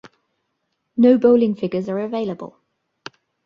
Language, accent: English, England English